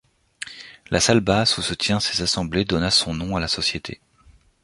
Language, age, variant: French, 30-39, Français de métropole